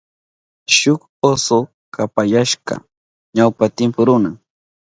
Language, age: Southern Pastaza Quechua, 30-39